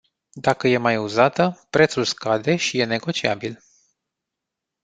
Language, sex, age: Romanian, male, 30-39